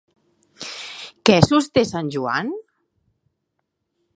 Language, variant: Catalan, Central